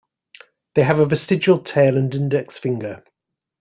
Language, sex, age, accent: English, male, 50-59, England English